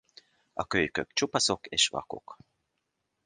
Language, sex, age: Hungarian, male, 40-49